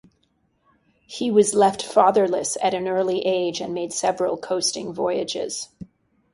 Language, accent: English, United States English